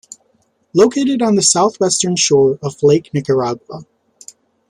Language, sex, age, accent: English, male, 19-29, United States English